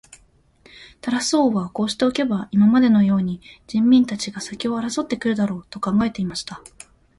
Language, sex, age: Japanese, female, 19-29